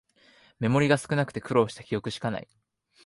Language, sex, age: Japanese, male, 19-29